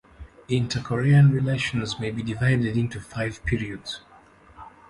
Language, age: English, 50-59